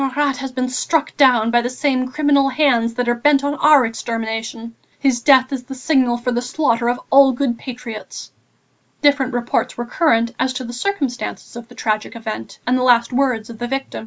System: none